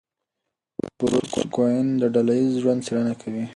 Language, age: Pashto, under 19